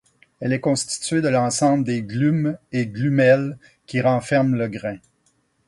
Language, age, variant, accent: French, 50-59, Français d'Amérique du Nord, Français du Canada